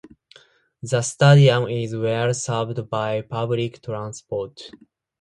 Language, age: English, 19-29